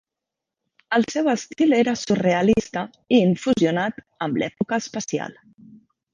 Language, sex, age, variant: Catalan, female, 40-49, Central